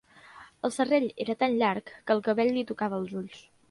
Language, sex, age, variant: Catalan, female, 19-29, Central